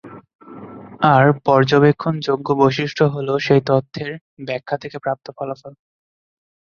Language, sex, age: Bengali, male, 19-29